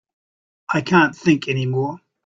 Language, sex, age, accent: English, male, 60-69, New Zealand English